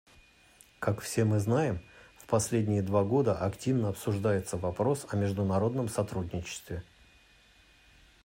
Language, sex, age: Russian, male, 40-49